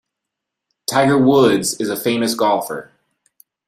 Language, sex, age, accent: English, male, 19-29, United States English